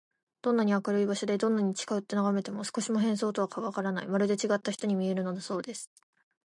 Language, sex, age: Japanese, female, 19-29